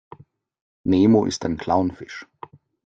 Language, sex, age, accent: German, male, 30-39, Österreichisches Deutsch